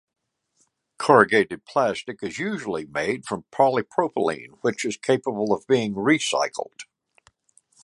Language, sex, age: English, male, 70-79